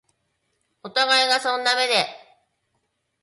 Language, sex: Japanese, female